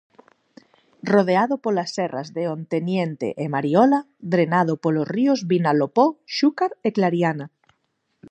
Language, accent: Galician, Normativo (estándar)